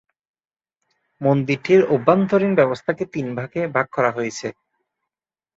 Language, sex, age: Bengali, male, 19-29